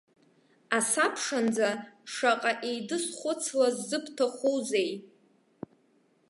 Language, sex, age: Abkhazian, female, under 19